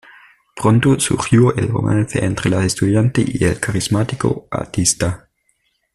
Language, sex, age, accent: Spanish, male, 19-29, España: Norte peninsular (Asturias, Castilla y León, Cantabria, País Vasco, Navarra, Aragón, La Rioja, Guadalajara, Cuenca)